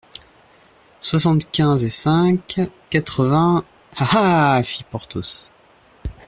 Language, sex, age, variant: French, male, 30-39, Français de métropole